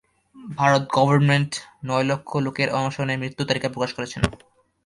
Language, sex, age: Bengali, male, under 19